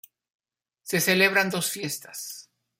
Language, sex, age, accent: Spanish, male, 50-59, México